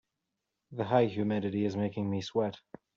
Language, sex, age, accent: English, male, under 19, United States English